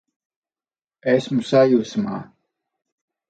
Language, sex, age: Latvian, male, 30-39